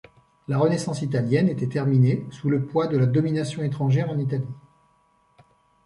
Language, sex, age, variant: French, male, 40-49, Français de métropole